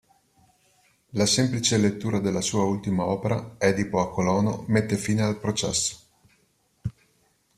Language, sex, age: Italian, male, 50-59